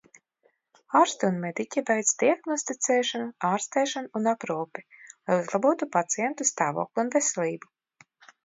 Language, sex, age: Latvian, female, 50-59